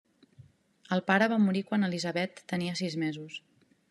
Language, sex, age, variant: Catalan, female, 30-39, Central